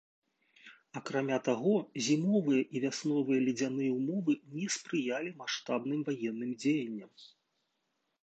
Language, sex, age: Belarusian, male, 40-49